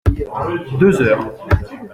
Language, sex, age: French, male, 19-29